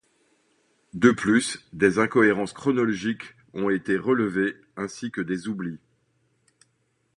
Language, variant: French, Français de métropole